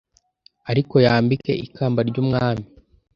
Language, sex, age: Kinyarwanda, male, under 19